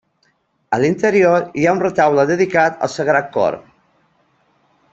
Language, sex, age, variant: Catalan, male, 40-49, Central